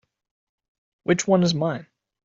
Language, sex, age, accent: English, male, 19-29, United States English